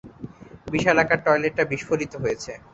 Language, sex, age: Bengali, male, 19-29